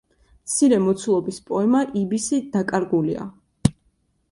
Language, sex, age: Georgian, female, 19-29